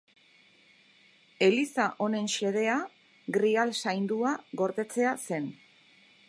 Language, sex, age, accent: Basque, female, 50-59, Erdialdekoa edo Nafarra (Gipuzkoa, Nafarroa)